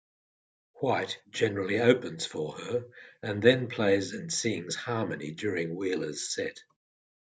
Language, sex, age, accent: English, male, 70-79, Australian English